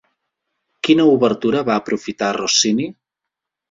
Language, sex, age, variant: Catalan, male, 30-39, Central